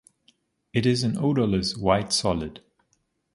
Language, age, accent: English, 19-29, United States English